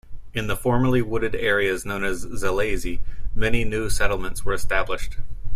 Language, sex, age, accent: English, male, 19-29, United States English